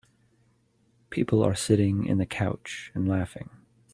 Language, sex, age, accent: English, male, 40-49, United States English